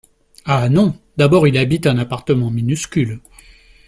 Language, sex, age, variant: French, male, 40-49, Français de métropole